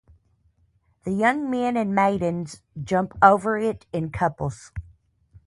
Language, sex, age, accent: English, female, 40-49, United States English